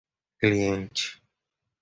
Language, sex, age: Portuguese, male, 30-39